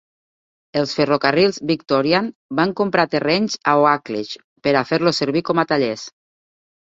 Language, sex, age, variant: Catalan, female, 30-39, Nord-Occidental